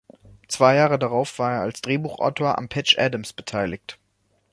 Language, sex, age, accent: German, male, 19-29, Deutschland Deutsch